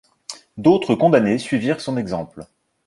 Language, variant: French, Français de métropole